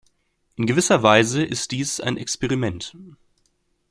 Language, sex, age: German, male, 19-29